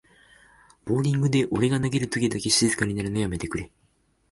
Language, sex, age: Japanese, male, 19-29